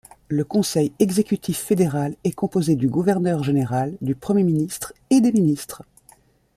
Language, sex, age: French, female, 50-59